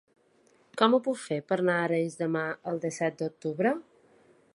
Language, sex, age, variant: Catalan, female, 30-39, Balear